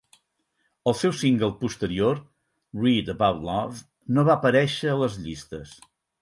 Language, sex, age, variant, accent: Catalan, male, 60-69, Central, central